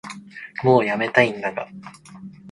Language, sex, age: Japanese, male, 19-29